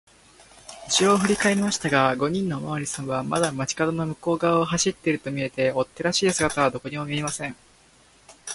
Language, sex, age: Japanese, male, 19-29